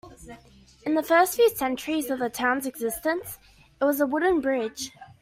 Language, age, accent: English, under 19, Australian English